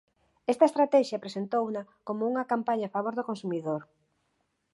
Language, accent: Galician, Normativo (estándar)